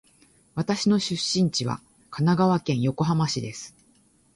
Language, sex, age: Japanese, female, 50-59